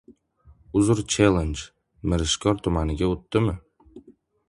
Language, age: Uzbek, 19-29